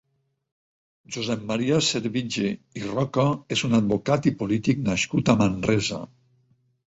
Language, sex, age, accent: Catalan, male, 60-69, valencià